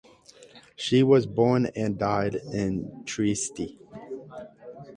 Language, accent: English, United States English